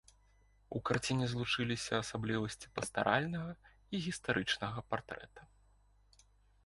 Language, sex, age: Belarusian, male, 19-29